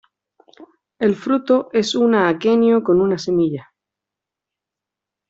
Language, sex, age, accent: Spanish, female, 30-39, España: Sur peninsular (Andalucia, Extremadura, Murcia)